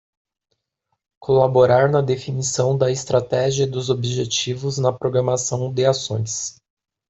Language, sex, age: Portuguese, female, 30-39